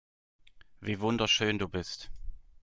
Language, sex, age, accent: German, male, 30-39, Deutschland Deutsch